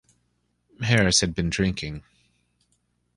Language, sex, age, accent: English, male, 40-49, United States English